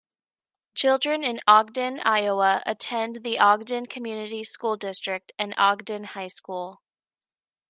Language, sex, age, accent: English, male, 19-29, United States English